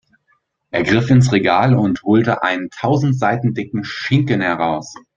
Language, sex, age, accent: German, male, 19-29, Deutschland Deutsch